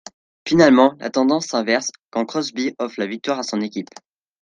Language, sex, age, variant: French, male, under 19, Français de métropole